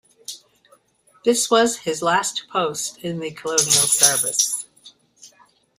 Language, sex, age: English, female, 70-79